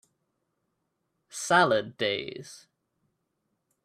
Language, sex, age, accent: English, male, 19-29, United States English